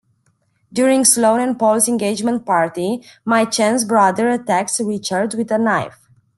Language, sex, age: English, female, 19-29